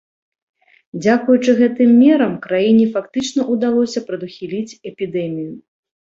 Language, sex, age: Belarusian, female, 30-39